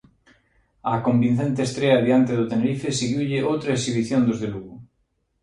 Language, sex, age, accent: Galician, male, 30-39, Normativo (estándar)